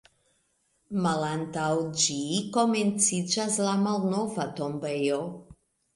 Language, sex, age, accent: Esperanto, female, 50-59, Internacia